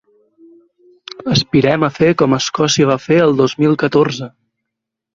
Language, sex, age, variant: Catalan, male, 19-29, Balear